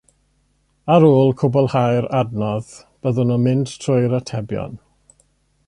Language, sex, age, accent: Welsh, male, 30-39, Y Deyrnas Unedig Cymraeg